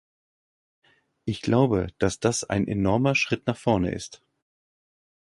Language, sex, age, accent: German, male, 50-59, Deutschland Deutsch